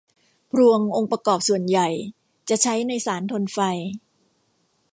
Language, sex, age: Thai, female, 50-59